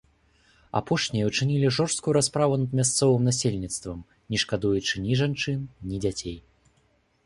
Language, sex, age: Belarusian, male, 19-29